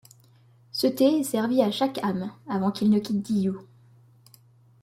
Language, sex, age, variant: French, female, 19-29, Français de métropole